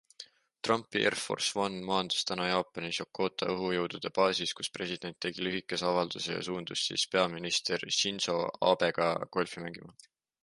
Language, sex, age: Estonian, male, 19-29